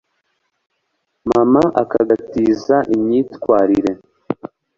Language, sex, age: Kinyarwanda, male, 19-29